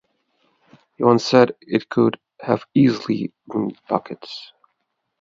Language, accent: English, Russian